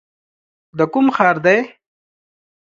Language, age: Pashto, 30-39